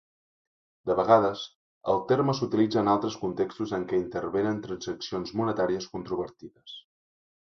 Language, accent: Catalan, Empordanès